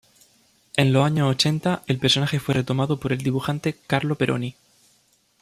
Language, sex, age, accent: Spanish, male, 19-29, España: Sur peninsular (Andalucia, Extremadura, Murcia)